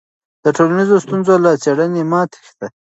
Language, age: Pashto, 19-29